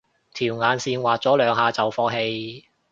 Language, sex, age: Cantonese, male, 19-29